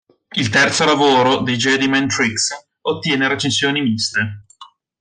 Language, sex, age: Italian, male, 19-29